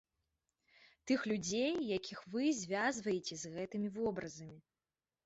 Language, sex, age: Belarusian, female, 30-39